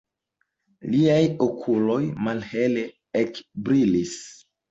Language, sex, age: Esperanto, male, 19-29